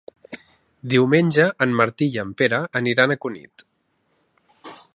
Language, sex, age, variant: Catalan, male, 19-29, Central